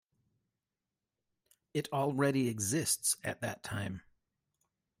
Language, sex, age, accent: English, male, 40-49, United States English